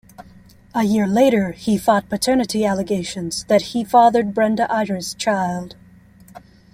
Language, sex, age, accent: English, female, 19-29, United States English